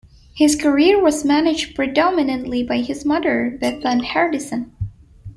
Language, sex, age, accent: English, female, 19-29, United States English